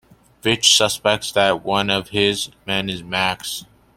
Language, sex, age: English, male, under 19